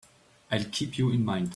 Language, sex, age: English, male, 30-39